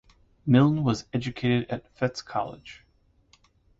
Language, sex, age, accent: English, male, 30-39, United States English